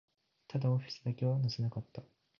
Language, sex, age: Japanese, male, 19-29